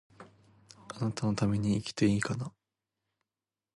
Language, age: Japanese, 19-29